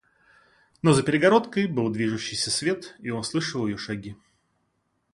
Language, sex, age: Russian, male, 30-39